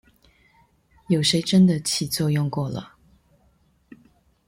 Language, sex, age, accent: Chinese, female, 40-49, 出生地：臺北市